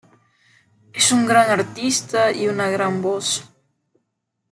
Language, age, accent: Spanish, 19-29, Caribe: Cuba, Venezuela, Puerto Rico, República Dominicana, Panamá, Colombia caribeña, México caribeño, Costa del golfo de México